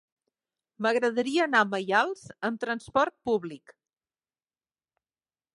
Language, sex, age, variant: Catalan, female, 60-69, Central